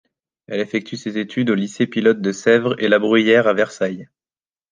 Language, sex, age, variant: French, male, 19-29, Français de métropole